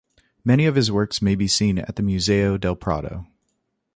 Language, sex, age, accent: English, male, 19-29, United States English